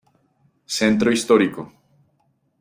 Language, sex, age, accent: Spanish, male, 19-29, Andino-Pacífico: Colombia, Perú, Ecuador, oeste de Bolivia y Venezuela andina